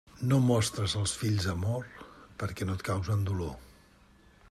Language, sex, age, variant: Catalan, male, 60-69, Central